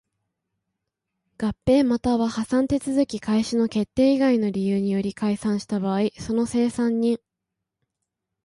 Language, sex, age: Japanese, female, 19-29